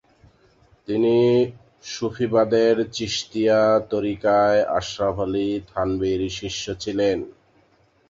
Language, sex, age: Bengali, male, 30-39